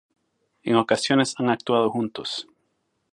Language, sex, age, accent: Spanish, male, 40-49, América central